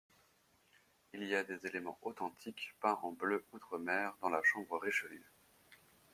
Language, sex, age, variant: French, male, 19-29, Français de métropole